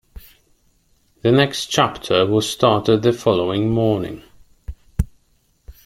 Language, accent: English, England English